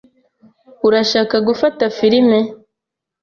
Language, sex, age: Kinyarwanda, female, 19-29